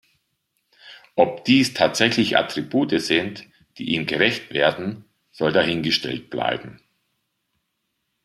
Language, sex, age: German, male, 50-59